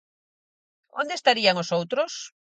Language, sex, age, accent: Galician, female, 40-49, Atlántico (seseo e gheada)